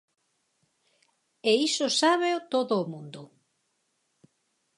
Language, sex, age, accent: Galician, female, 50-59, Normativo (estándar)